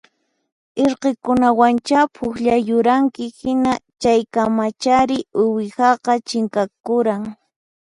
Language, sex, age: Puno Quechua, female, 19-29